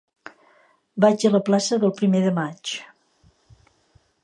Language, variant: Catalan, Central